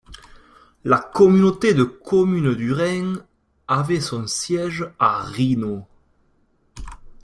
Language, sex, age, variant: French, male, 19-29, Français de métropole